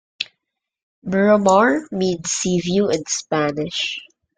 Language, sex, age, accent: English, male, under 19, Filipino